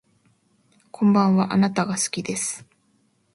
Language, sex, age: Japanese, female, 19-29